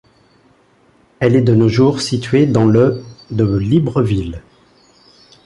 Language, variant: French, Français de métropole